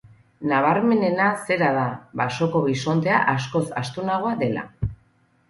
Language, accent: Basque, Erdialdekoa edo Nafarra (Gipuzkoa, Nafarroa)